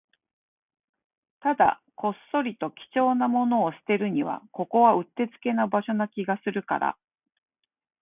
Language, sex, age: Japanese, female, 50-59